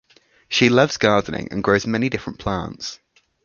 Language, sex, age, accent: English, male, 19-29, England English